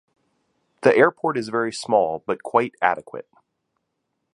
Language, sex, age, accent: English, male, 30-39, United States English